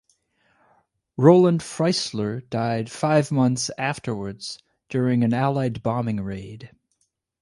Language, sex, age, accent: English, male, 19-29, United States English